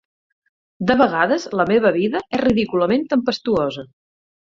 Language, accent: Catalan, Empordanès